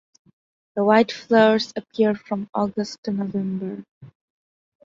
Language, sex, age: English, female, 19-29